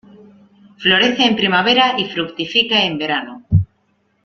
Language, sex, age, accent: Spanish, female, 30-39, España: Centro-Sur peninsular (Madrid, Toledo, Castilla-La Mancha)